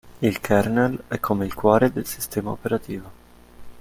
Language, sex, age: Italian, male, 19-29